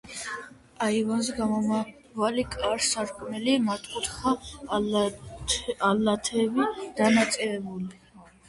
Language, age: Georgian, 19-29